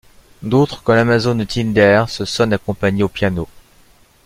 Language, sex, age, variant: French, male, 50-59, Français de métropole